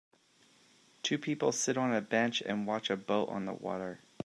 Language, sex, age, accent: English, male, 40-49, United States English